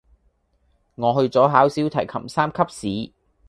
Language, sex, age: Cantonese, male, 19-29